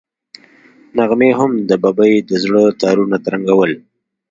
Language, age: Pashto, 30-39